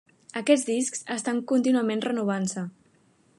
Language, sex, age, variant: Catalan, female, 19-29, Central